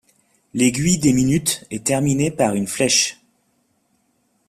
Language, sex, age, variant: French, male, 40-49, Français de métropole